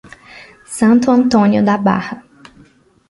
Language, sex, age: Portuguese, female, 19-29